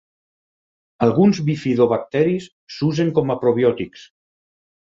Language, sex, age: Catalan, male, 50-59